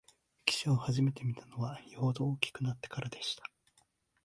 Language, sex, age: Japanese, male, 19-29